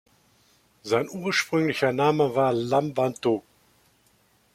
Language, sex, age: German, male, 60-69